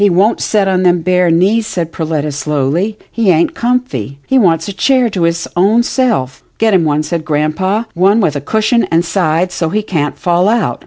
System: none